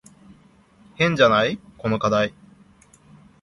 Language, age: Japanese, 19-29